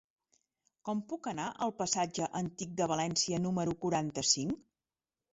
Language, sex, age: Catalan, female, 40-49